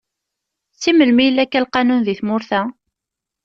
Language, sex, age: Kabyle, female, 19-29